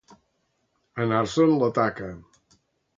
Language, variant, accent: Catalan, Central, central